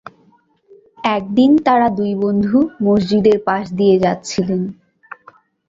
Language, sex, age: Bengali, female, under 19